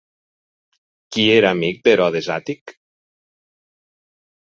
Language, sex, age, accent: Catalan, male, 40-49, occidental